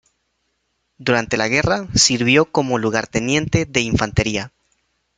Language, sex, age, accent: Spanish, male, 19-29, América central